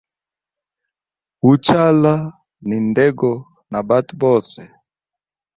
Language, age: Hemba, 19-29